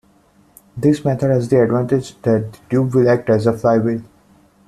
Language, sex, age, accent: English, male, 19-29, India and South Asia (India, Pakistan, Sri Lanka)